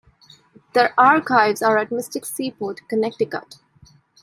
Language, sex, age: English, female, 19-29